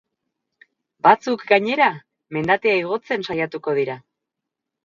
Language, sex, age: Basque, female, 40-49